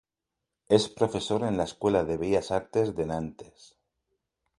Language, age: Spanish, 40-49